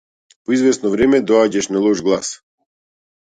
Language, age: Macedonian, 40-49